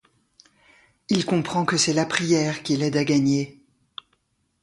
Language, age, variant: French, 60-69, Français de métropole